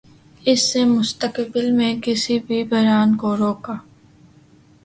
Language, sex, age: Urdu, female, 19-29